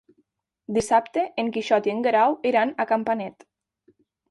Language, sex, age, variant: Catalan, female, 19-29, Nord-Occidental